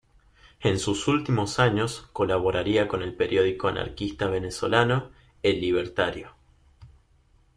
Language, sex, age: Spanish, male, 19-29